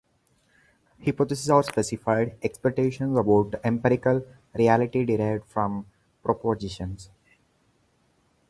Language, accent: English, India and South Asia (India, Pakistan, Sri Lanka)